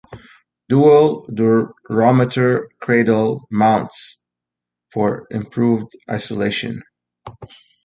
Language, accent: English, United States English